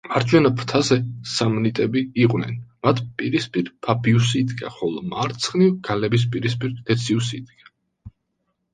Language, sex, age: Georgian, male, 19-29